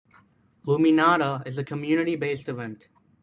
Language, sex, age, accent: English, male, under 19, United States English